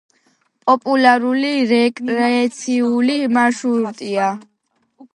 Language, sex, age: Georgian, female, under 19